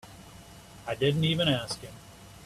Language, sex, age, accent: English, male, 50-59, United States English